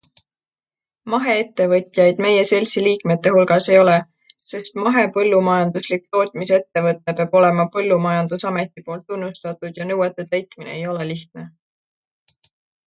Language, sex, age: Estonian, female, 19-29